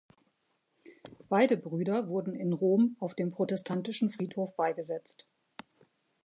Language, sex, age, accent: German, female, 50-59, Deutschland Deutsch